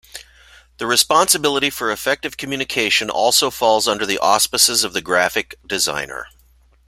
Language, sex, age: English, male, 50-59